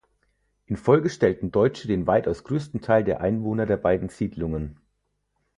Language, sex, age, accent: German, male, 30-39, Deutschland Deutsch